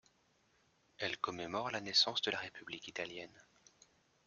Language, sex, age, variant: French, male, 30-39, Français de métropole